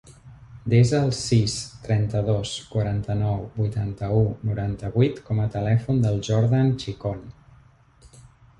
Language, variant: Catalan, Central